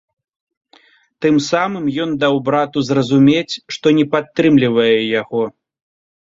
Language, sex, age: Belarusian, male, 40-49